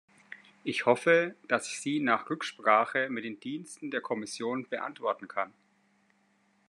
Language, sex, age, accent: German, male, 30-39, Deutschland Deutsch